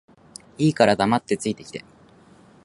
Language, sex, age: Japanese, male, 19-29